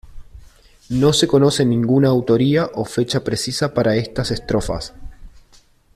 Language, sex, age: Spanish, male, 30-39